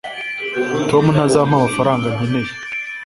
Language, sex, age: Kinyarwanda, male, 19-29